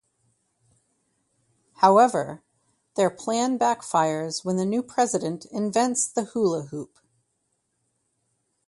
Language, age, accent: English, 30-39, United States English